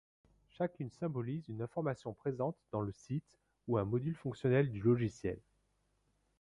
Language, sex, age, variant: French, male, 40-49, Français de métropole